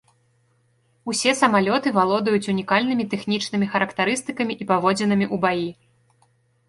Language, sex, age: Belarusian, female, 19-29